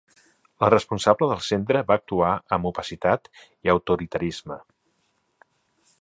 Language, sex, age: Catalan, male, 50-59